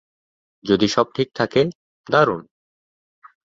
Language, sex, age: Bengali, male, 19-29